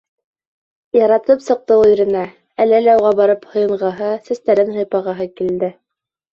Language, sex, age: Bashkir, female, 19-29